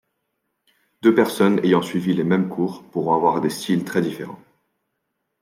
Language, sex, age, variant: French, male, 19-29, Français de métropole